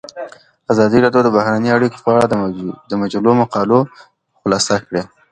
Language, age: Pashto, under 19